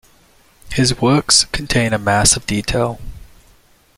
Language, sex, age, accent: English, male, 19-29, United States English